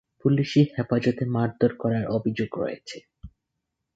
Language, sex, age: Bengali, male, 19-29